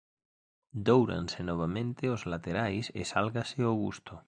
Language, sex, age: Galician, male, 40-49